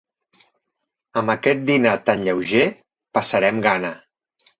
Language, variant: Catalan, Central